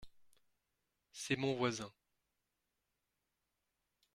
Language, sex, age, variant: French, male, 19-29, Français de métropole